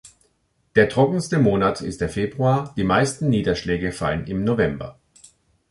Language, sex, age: German, male, 50-59